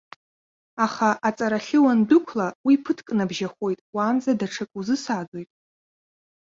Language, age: Abkhazian, 19-29